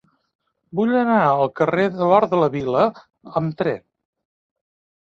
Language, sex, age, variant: Catalan, male, 50-59, Central